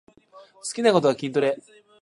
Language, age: Japanese, 19-29